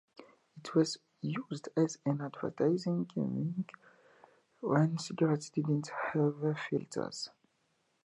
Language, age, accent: English, 19-29, England English